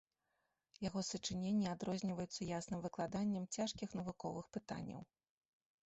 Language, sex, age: Belarusian, female, 40-49